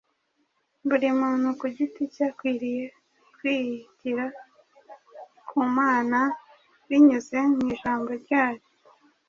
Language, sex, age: Kinyarwanda, female, 30-39